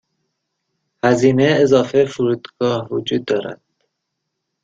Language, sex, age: Persian, male, 19-29